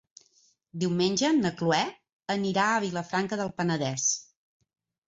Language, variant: Catalan, Central